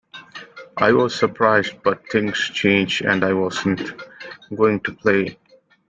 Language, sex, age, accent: English, male, 30-39, India and South Asia (India, Pakistan, Sri Lanka)